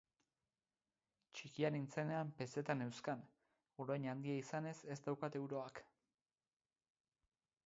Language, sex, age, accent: Basque, male, 30-39, Mendebalekoa (Araba, Bizkaia, Gipuzkoako mendebaleko herri batzuk)